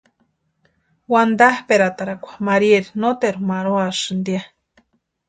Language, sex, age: Western Highland Purepecha, female, 19-29